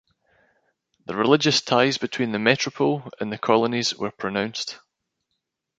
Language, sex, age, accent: English, male, 19-29, Scottish English